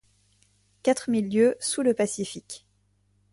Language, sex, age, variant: French, female, 19-29, Français de métropole